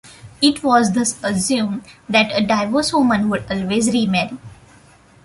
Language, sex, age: English, female, 19-29